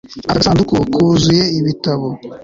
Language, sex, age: Kinyarwanda, male, 19-29